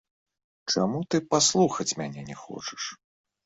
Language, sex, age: Belarusian, male, 30-39